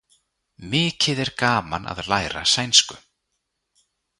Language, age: Icelandic, 30-39